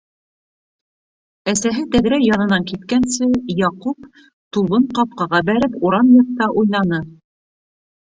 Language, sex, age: Bashkir, female, 30-39